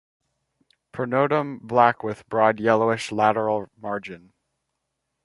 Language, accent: English, United States English